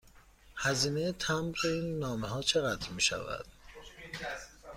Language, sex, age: Persian, male, 30-39